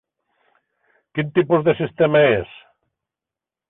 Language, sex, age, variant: Catalan, male, 50-59, Septentrional